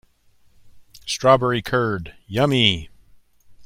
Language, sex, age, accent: English, male, 50-59, Canadian English